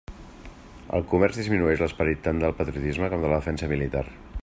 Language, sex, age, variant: Catalan, male, 40-49, Central